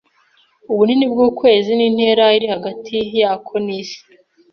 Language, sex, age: Kinyarwanda, female, 19-29